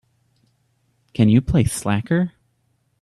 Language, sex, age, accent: English, male, 19-29, United States English